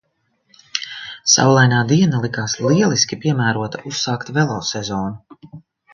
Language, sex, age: Latvian, female, 40-49